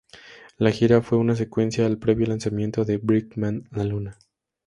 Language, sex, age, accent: Spanish, male, 19-29, México